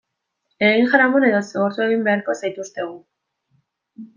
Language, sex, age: Basque, female, 19-29